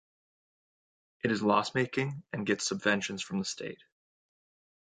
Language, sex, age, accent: English, male, 19-29, Canadian English